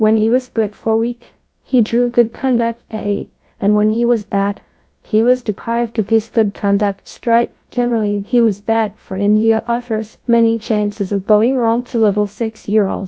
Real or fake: fake